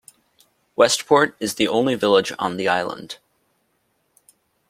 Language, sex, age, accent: English, male, under 19, United States English